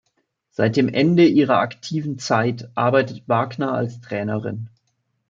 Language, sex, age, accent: German, male, 19-29, Deutschland Deutsch